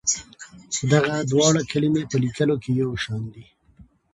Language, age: Pashto, 30-39